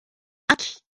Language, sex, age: Japanese, female, 30-39